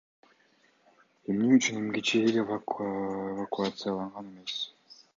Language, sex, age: Kyrgyz, male, 19-29